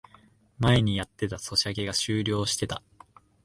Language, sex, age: Japanese, male, 19-29